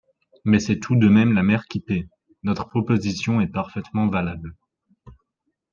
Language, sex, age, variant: French, male, 19-29, Français de métropole